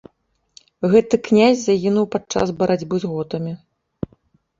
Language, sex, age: Belarusian, female, 30-39